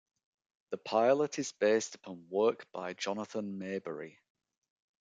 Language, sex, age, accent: English, male, 40-49, England English